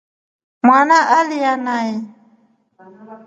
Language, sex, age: Rombo, female, 40-49